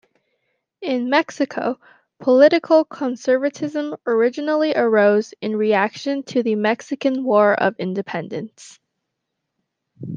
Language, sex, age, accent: English, female, under 19, United States English